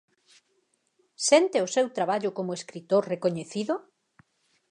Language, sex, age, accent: Galician, female, 50-59, Normativo (estándar)